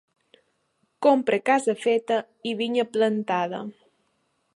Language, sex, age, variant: Catalan, female, 19-29, Balear